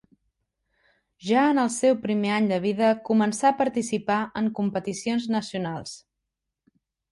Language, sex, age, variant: Catalan, female, 30-39, Central